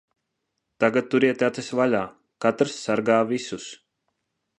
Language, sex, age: Latvian, male, 30-39